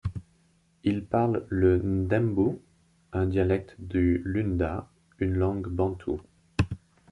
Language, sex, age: French, male, 40-49